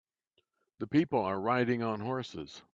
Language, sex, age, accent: English, male, 70-79, United States English